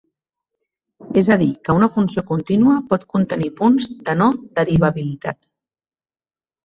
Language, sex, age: Catalan, female, 30-39